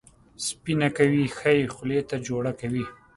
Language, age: Pashto, 30-39